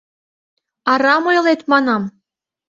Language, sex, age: Mari, female, 19-29